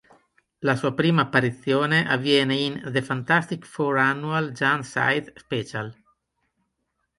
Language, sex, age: Italian, male, 40-49